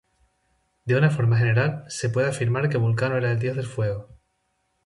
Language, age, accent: Spanish, 19-29, España: Islas Canarias